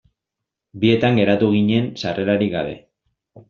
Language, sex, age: Basque, male, 19-29